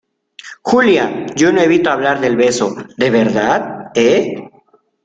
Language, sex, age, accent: Spanish, male, 19-29, México